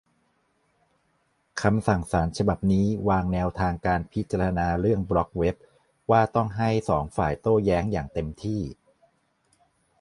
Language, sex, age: Thai, male, 40-49